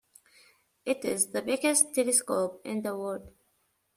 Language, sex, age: English, female, 40-49